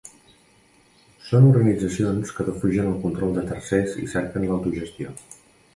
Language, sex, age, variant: Catalan, male, 40-49, Nord-Occidental